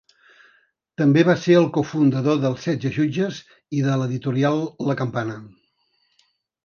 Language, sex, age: Catalan, male, 70-79